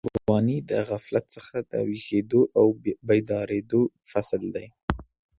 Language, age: Pashto, under 19